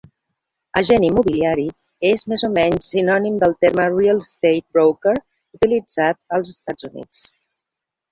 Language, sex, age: Catalan, female, 50-59